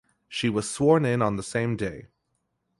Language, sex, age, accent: English, male, 19-29, Canadian English